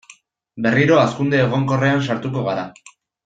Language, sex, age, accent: Basque, male, 19-29, Erdialdekoa edo Nafarra (Gipuzkoa, Nafarroa)